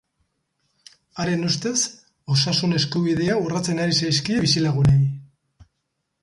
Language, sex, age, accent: Basque, male, 50-59, Mendebalekoa (Araba, Bizkaia, Gipuzkoako mendebaleko herri batzuk)